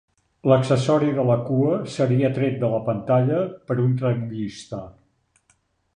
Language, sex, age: Catalan, male, 70-79